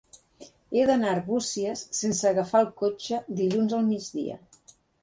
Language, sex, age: Catalan, female, 60-69